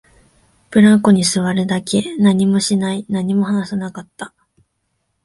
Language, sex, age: Japanese, female, 19-29